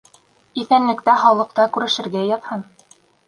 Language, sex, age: Bashkir, female, 19-29